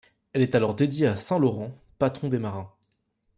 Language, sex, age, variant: French, male, 19-29, Français de métropole